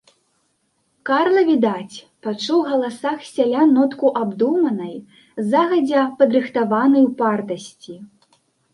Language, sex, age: Belarusian, female, 19-29